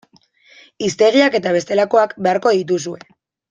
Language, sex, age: Basque, female, 19-29